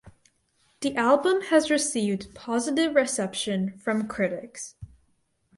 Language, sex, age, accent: English, female, under 19, United States English